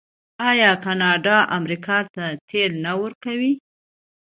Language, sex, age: Pashto, female, 19-29